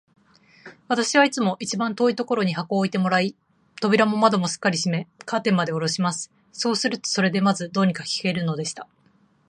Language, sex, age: Japanese, female, 30-39